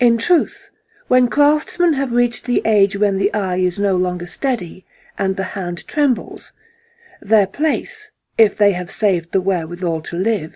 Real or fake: real